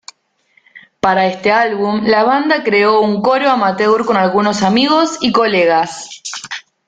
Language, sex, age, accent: Spanish, female, 19-29, Rioplatense: Argentina, Uruguay, este de Bolivia, Paraguay